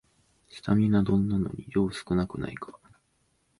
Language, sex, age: Japanese, male, 19-29